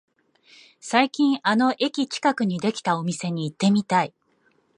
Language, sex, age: Japanese, female, 40-49